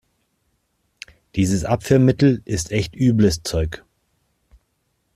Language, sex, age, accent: German, male, 30-39, Deutschland Deutsch